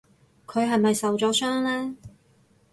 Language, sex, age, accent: Cantonese, female, 30-39, 广州音